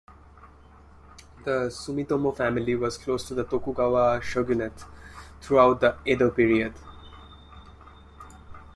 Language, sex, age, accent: English, male, 19-29, India and South Asia (India, Pakistan, Sri Lanka)